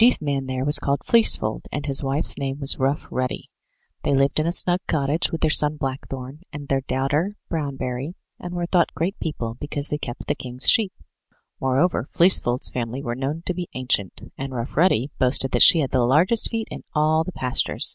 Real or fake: real